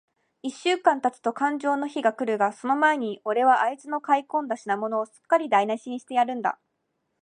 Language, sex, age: Japanese, female, 19-29